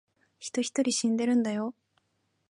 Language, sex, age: Japanese, female, 19-29